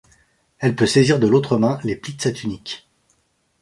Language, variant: French, Français de métropole